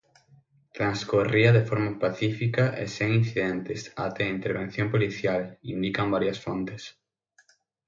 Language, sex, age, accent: Galician, male, 19-29, Central (gheada); Oriental (común en zona oriental); Normativo (estándar)